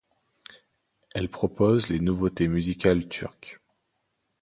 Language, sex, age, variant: French, male, 19-29, Français de métropole